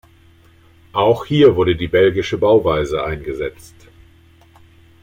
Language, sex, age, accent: German, male, 50-59, Deutschland Deutsch